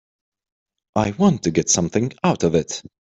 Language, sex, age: English, male, 30-39